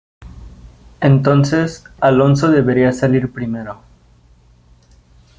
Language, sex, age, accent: Spanish, male, 19-29, México